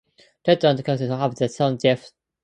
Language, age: English, under 19